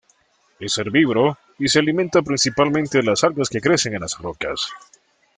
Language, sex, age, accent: Spanish, male, 30-39, América central